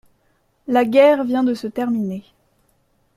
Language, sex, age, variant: French, female, 19-29, Français de métropole